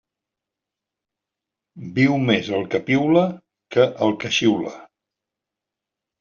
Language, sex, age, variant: Catalan, male, 70-79, Central